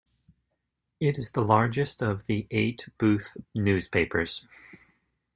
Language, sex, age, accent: English, male, 30-39, United States English